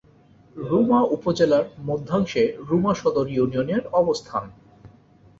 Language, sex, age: Bengali, male, 30-39